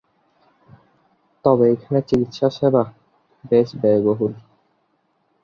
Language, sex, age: Bengali, male, under 19